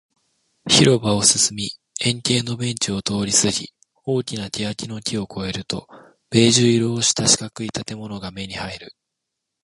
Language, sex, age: Japanese, male, 19-29